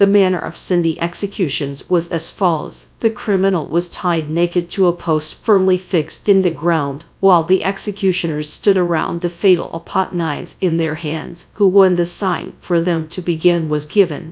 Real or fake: fake